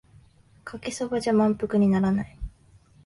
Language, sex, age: Japanese, female, 19-29